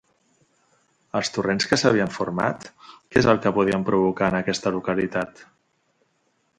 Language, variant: Catalan, Central